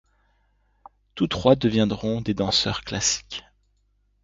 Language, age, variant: French, 40-49, Français de métropole